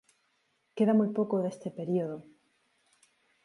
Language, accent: Spanish, España: Sur peninsular (Andalucia, Extremadura, Murcia)